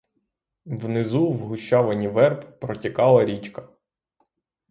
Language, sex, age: Ukrainian, male, 30-39